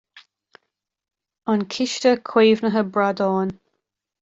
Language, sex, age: Irish, female, 19-29